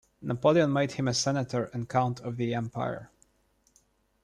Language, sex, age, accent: English, male, 30-39, United States English